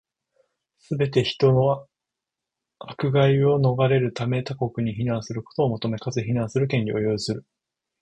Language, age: Japanese, 19-29